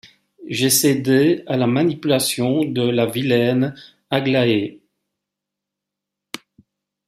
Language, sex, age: French, male, 50-59